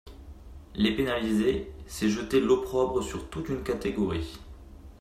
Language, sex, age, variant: French, male, 19-29, Français de métropole